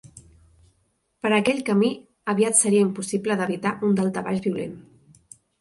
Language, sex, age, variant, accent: Catalan, female, 30-39, Central, central